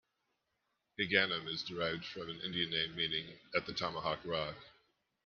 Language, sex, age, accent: English, male, 30-39, United States English